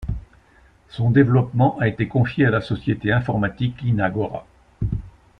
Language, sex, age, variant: French, male, 60-69, Français de métropole